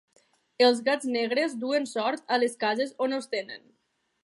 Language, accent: Catalan, Tortosí